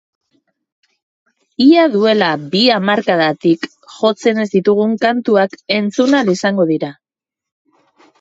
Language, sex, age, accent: Basque, female, 40-49, Erdialdekoa edo Nafarra (Gipuzkoa, Nafarroa)